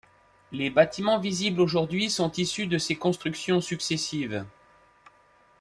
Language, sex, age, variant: French, male, 40-49, Français de métropole